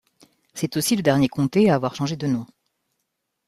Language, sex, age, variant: French, female, 40-49, Français de métropole